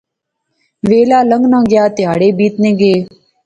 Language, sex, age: Pahari-Potwari, female, 19-29